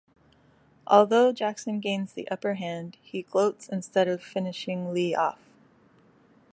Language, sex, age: English, female, 40-49